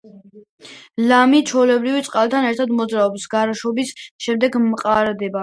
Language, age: Georgian, under 19